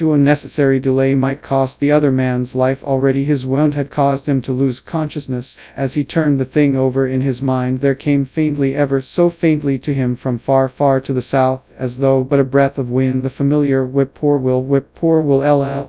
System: TTS, FastPitch